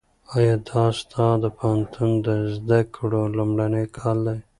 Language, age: Pashto, 30-39